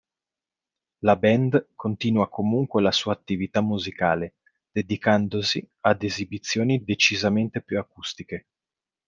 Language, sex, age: Italian, male, 30-39